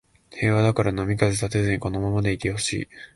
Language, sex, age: Japanese, male, 19-29